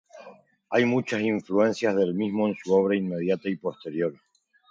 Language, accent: Spanish, Rioplatense: Argentina, Uruguay, este de Bolivia, Paraguay